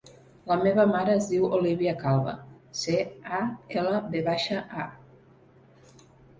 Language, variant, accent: Catalan, Central, central